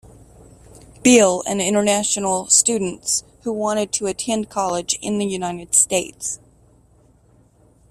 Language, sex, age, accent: English, female, 40-49, United States English